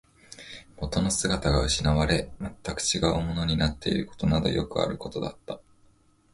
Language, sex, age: Japanese, male, 19-29